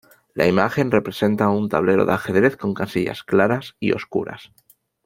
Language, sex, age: Spanish, male, 19-29